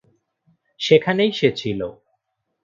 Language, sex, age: Bengali, male, 19-29